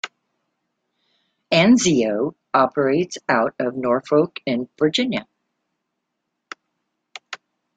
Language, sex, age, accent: English, female, 60-69, United States English